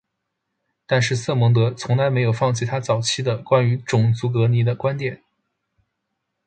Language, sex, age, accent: Chinese, male, under 19, 出生地：湖北省